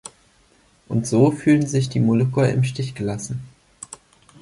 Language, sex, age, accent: German, male, 19-29, Deutschland Deutsch